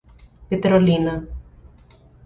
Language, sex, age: Portuguese, female, 30-39